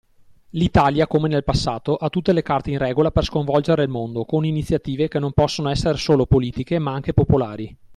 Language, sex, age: Italian, male, 19-29